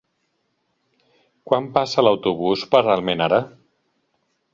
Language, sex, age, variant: Catalan, male, 50-59, Central